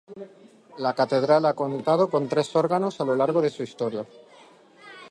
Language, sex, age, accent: Spanish, male, 19-29, España: Sur peninsular (Andalucia, Extremadura, Murcia)